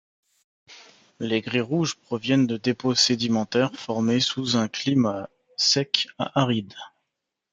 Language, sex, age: French, male, 30-39